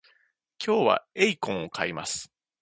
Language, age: Japanese, 30-39